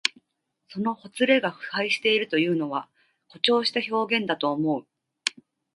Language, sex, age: Japanese, female, 30-39